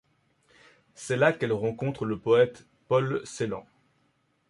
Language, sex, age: French, male, 30-39